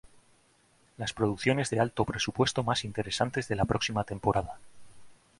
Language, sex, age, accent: Spanish, male, 30-39, España: Norte peninsular (Asturias, Castilla y León, Cantabria, País Vasco, Navarra, Aragón, La Rioja, Guadalajara, Cuenca)